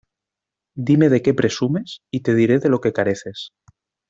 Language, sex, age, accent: Spanish, male, 30-39, España: Centro-Sur peninsular (Madrid, Toledo, Castilla-La Mancha)